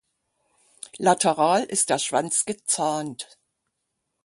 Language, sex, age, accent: German, female, 60-69, Deutschland Deutsch